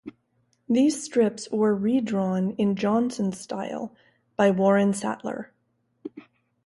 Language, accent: English, United States English